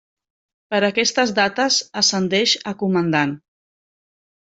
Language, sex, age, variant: Catalan, female, 40-49, Central